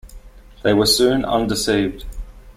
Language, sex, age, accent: English, male, 19-29, Australian English